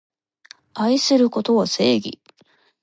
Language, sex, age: Japanese, female, under 19